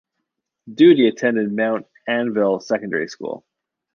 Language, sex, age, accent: English, male, 40-49, Canadian English